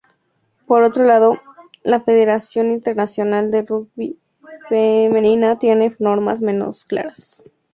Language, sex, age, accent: Spanish, female, 19-29, México